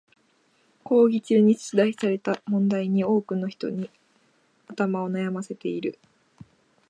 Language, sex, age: Japanese, female, 19-29